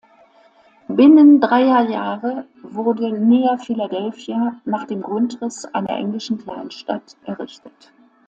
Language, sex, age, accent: German, female, 60-69, Deutschland Deutsch